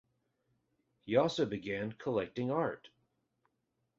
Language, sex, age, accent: English, male, 40-49, United States English